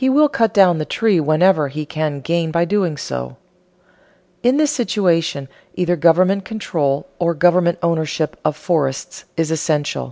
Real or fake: real